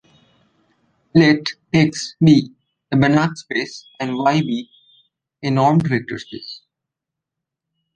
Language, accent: English, India and South Asia (India, Pakistan, Sri Lanka)